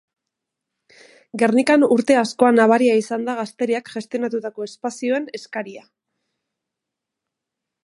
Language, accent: Basque, Mendebalekoa (Araba, Bizkaia, Gipuzkoako mendebaleko herri batzuk)